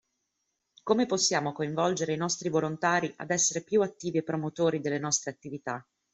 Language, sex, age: Italian, female, 30-39